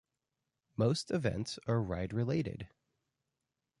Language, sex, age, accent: English, male, 30-39, United States English